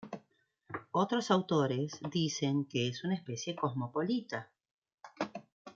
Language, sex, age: Spanish, female, 50-59